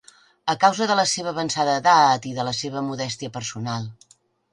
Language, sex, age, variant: Catalan, female, 50-59, Central